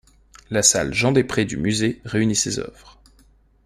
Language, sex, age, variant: French, male, 30-39, Français de métropole